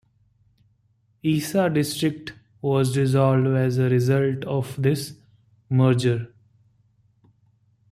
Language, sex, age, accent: English, male, 19-29, India and South Asia (India, Pakistan, Sri Lanka)